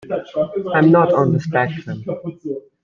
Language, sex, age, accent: English, male, 19-29, United States English